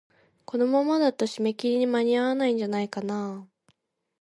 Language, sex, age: Japanese, female, 19-29